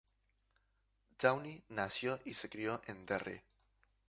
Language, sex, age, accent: Spanish, male, 19-29, España: Islas Canarias